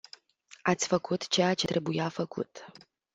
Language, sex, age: Romanian, female, 19-29